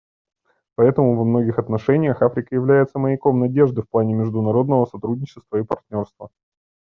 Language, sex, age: Russian, male, 30-39